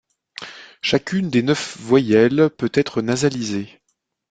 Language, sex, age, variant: French, male, 40-49, Français de métropole